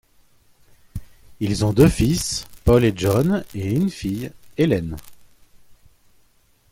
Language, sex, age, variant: French, male, 40-49, Français de métropole